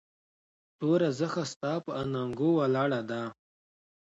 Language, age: Pashto, 30-39